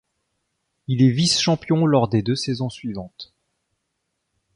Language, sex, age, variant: French, male, 30-39, Français de métropole